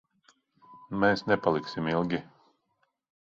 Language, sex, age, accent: Latvian, male, 40-49, Krievu